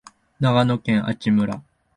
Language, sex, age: Japanese, male, 19-29